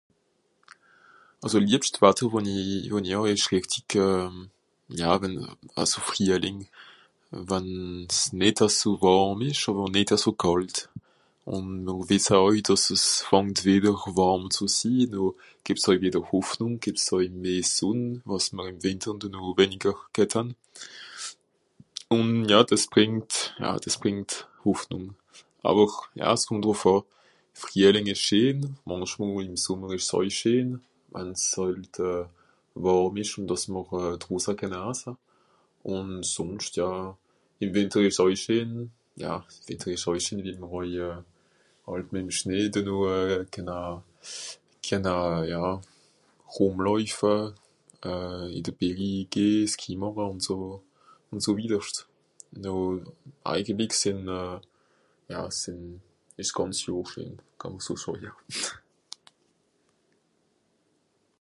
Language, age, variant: Swiss German, 19-29, Nordniederàlemmànisch (Rishoffe, Zàwere, Bùsswìller, Hawenau, Brüemt, Stroossbùri, Molse, Dàmbàch, Schlettstàtt, Pfàlzbùri usw.)